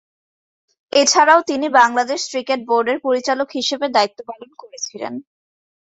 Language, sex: Bengali, female